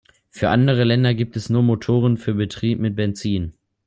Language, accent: German, Deutschland Deutsch